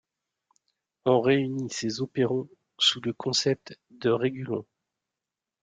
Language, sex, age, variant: French, male, 40-49, Français de métropole